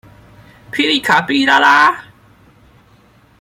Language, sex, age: Chinese, male, 19-29